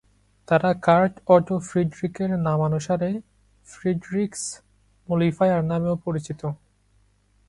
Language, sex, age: Bengali, male, 19-29